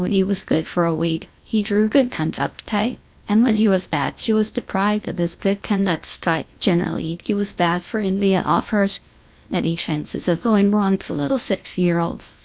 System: TTS, GlowTTS